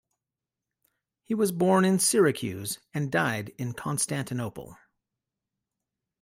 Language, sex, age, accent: English, male, 40-49, United States English